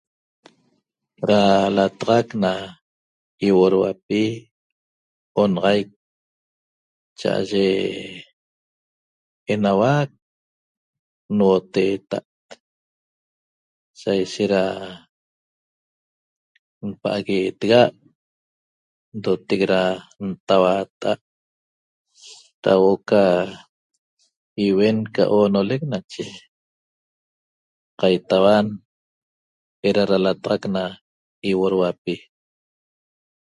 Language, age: Toba, 60-69